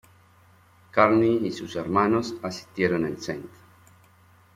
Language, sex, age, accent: Spanish, male, 50-59, Rioplatense: Argentina, Uruguay, este de Bolivia, Paraguay